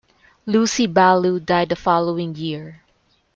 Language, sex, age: English, female, 50-59